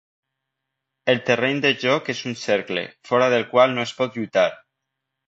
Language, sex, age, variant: Catalan, male, 19-29, Valencià septentrional